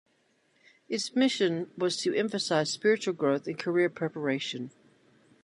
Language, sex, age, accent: English, female, 50-59, United States English